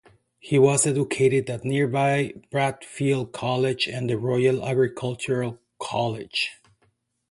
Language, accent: English, United States English